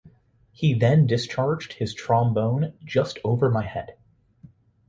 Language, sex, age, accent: English, male, 19-29, United States English